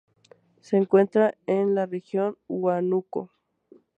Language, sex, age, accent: Spanish, male, 19-29, México